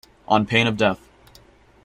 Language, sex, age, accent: English, male, 19-29, United States English